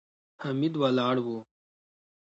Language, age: Pashto, 30-39